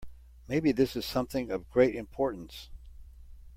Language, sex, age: English, male, 70-79